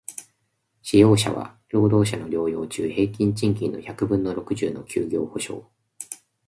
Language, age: Japanese, 19-29